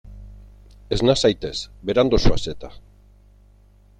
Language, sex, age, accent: Basque, male, 50-59, Erdialdekoa edo Nafarra (Gipuzkoa, Nafarroa)